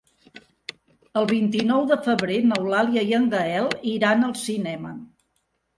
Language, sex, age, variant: Catalan, female, 60-69, Central